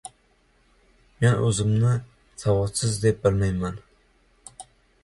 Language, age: Uzbek, 19-29